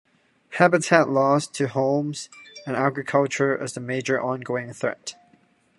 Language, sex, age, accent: English, male, 19-29, United States English